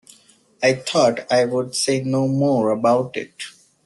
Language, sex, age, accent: English, male, 19-29, India and South Asia (India, Pakistan, Sri Lanka)